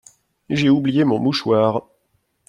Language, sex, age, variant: French, male, 50-59, Français de métropole